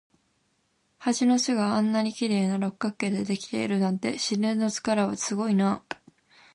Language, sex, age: Japanese, female, 19-29